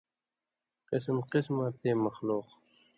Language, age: Indus Kohistani, 19-29